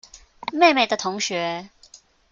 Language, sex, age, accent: Chinese, female, 19-29, 出生地：新北市